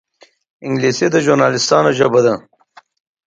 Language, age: Pashto, 40-49